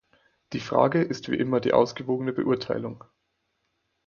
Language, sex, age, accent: German, male, 19-29, Deutschland Deutsch; Österreichisches Deutsch